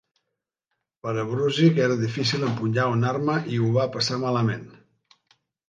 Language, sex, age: Catalan, male, 70-79